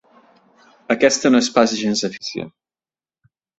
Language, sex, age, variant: Catalan, male, 30-39, Central